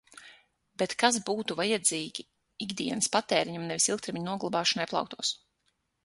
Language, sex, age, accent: Latvian, female, 30-39, Kurzeme